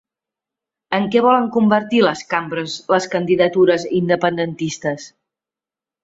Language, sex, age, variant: Catalan, female, 40-49, Central